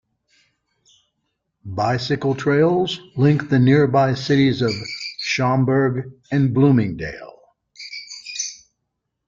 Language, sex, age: English, male, 60-69